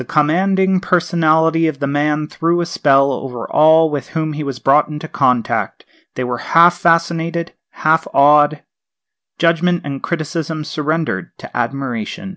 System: none